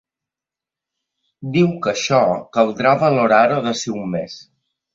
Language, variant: Catalan, Balear